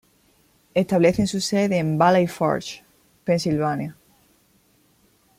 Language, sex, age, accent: Spanish, female, 19-29, España: Sur peninsular (Andalucia, Extremadura, Murcia)